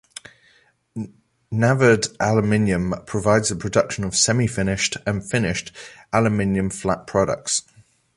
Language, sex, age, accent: English, male, 19-29, England English